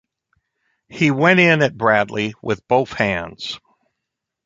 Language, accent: English, United States English